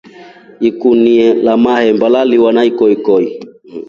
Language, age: Rombo, 30-39